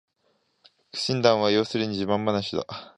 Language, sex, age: Japanese, male, 19-29